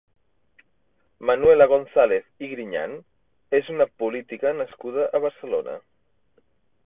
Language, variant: Catalan, Central